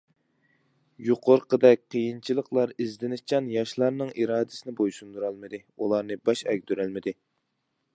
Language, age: Uyghur, 19-29